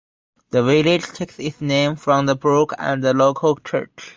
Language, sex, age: English, male, 19-29